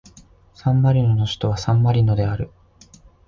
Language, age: Japanese, 19-29